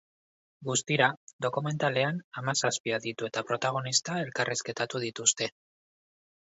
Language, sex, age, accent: Basque, male, 40-49, Mendebalekoa (Araba, Bizkaia, Gipuzkoako mendebaleko herri batzuk)